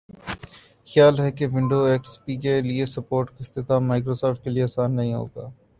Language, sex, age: Urdu, male, 19-29